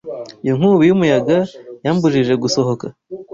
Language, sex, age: Kinyarwanda, male, 19-29